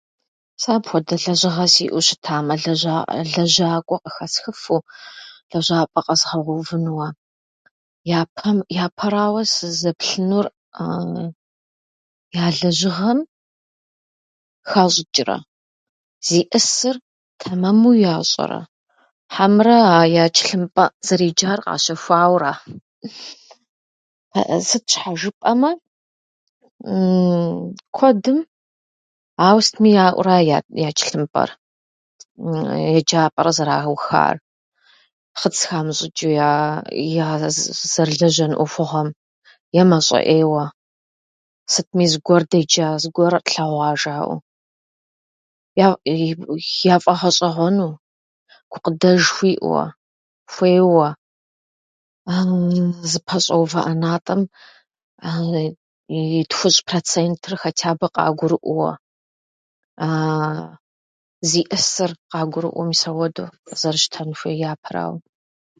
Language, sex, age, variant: Kabardian, female, 30-39, Адыгэбзэ (Къэбэрдей, Кирил, псоми зэдай)